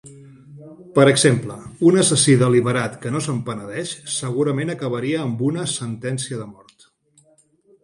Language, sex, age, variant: Catalan, male, 50-59, Central